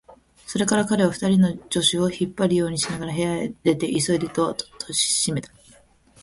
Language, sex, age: Japanese, female, under 19